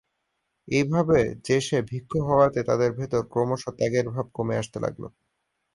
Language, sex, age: Bengali, male, 19-29